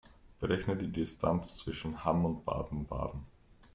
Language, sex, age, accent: German, male, 19-29, Österreichisches Deutsch